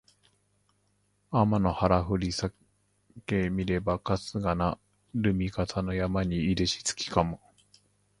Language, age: Japanese, 50-59